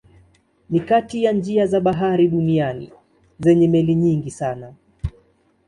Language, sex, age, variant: Swahili, male, 30-39, Kiswahili cha Bara ya Tanzania